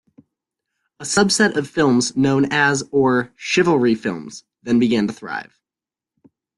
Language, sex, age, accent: English, male, 19-29, United States English